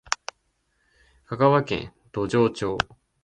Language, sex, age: Japanese, male, 19-29